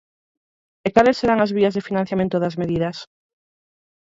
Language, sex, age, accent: Galician, female, 30-39, Central (gheada)